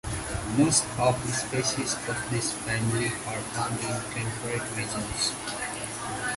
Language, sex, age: English, male, 19-29